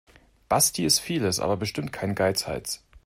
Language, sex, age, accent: German, male, 19-29, Deutschland Deutsch